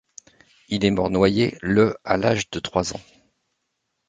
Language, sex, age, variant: French, male, 40-49, Français de métropole